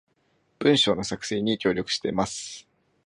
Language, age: Japanese, 19-29